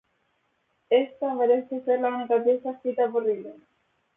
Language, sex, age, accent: Spanish, female, 19-29, España: Islas Canarias